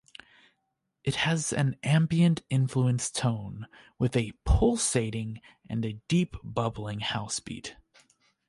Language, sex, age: English, male, 19-29